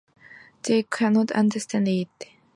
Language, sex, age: English, female, 19-29